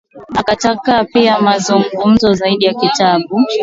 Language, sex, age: Swahili, female, 19-29